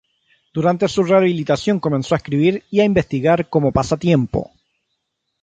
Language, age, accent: Spanish, 40-49, Chileno: Chile, Cuyo